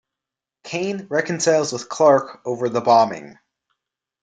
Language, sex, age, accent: English, male, 19-29, United States English